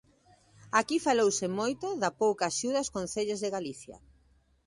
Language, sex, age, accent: Galician, female, 30-39, Normativo (estándar)